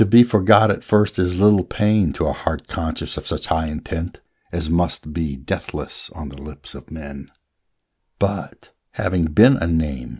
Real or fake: real